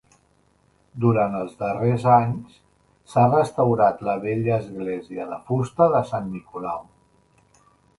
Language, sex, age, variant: Catalan, male, 50-59, Central